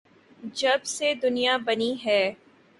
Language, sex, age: Urdu, female, 19-29